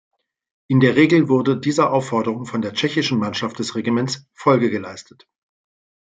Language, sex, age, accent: German, male, 50-59, Deutschland Deutsch